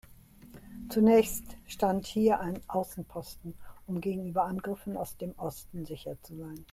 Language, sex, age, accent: German, female, 70-79, Deutschland Deutsch